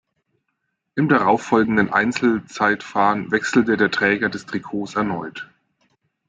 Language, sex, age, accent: German, male, 40-49, Deutschland Deutsch